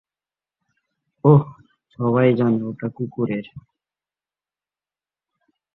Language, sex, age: Bengali, male, 19-29